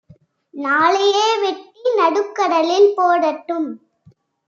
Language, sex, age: Tamil, male, 30-39